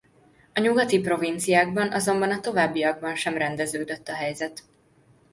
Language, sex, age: Hungarian, female, 19-29